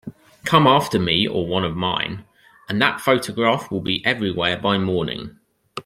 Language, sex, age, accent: English, male, 30-39, England English